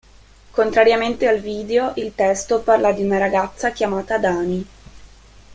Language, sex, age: Italian, female, 19-29